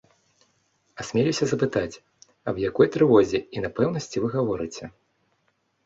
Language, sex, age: Belarusian, male, 19-29